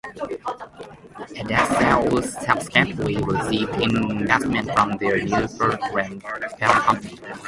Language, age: English, 19-29